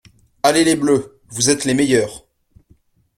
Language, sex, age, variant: French, male, 19-29, Français de métropole